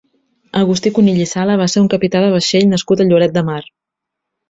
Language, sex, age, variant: Catalan, female, 19-29, Central